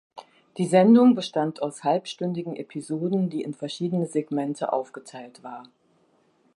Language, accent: German, Deutschland Deutsch